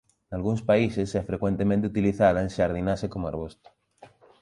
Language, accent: Galician, Normativo (estándar)